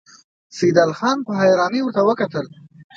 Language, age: Pashto, 19-29